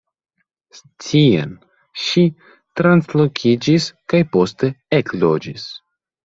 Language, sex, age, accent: Esperanto, male, under 19, Internacia